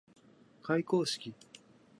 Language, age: Japanese, 30-39